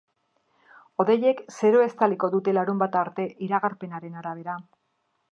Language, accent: Basque, Mendebalekoa (Araba, Bizkaia, Gipuzkoako mendebaleko herri batzuk)